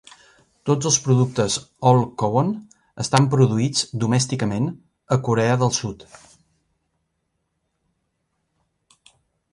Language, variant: Catalan, Central